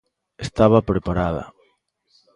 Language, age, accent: Galician, 30-39, Normativo (estándar)